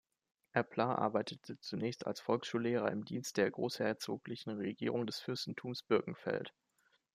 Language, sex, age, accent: German, male, 19-29, Deutschland Deutsch